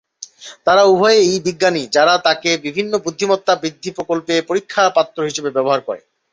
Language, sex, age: Bengali, male, 19-29